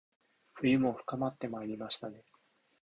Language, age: Japanese, 19-29